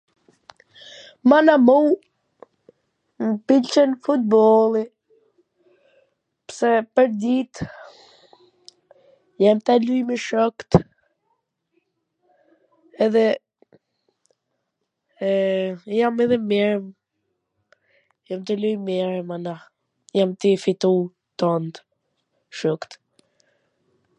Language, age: Gheg Albanian, under 19